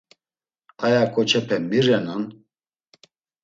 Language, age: Laz, 50-59